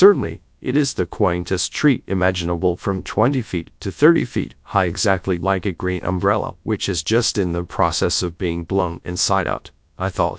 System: TTS, GradTTS